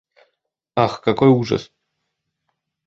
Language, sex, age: Russian, male, 19-29